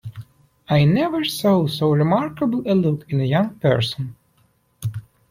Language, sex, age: English, male, 19-29